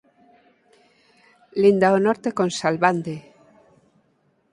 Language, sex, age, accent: Galician, female, 50-59, Normativo (estándar)